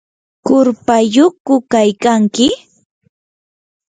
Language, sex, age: Yanahuanca Pasco Quechua, female, 19-29